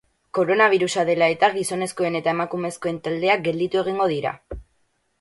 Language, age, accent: Basque, under 19, Batua